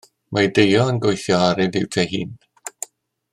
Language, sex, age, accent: Welsh, male, 60-69, Y Deyrnas Unedig Cymraeg